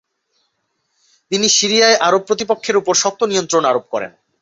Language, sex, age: Bengali, male, 19-29